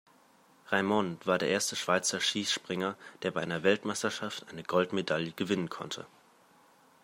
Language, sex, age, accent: German, male, 19-29, Deutschland Deutsch